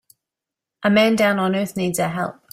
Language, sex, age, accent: English, female, 30-39, New Zealand English